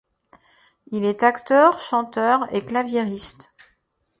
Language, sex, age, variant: French, female, 40-49, Français de métropole